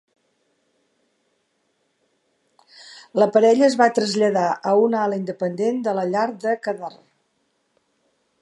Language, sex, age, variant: Catalan, female, 70-79, Central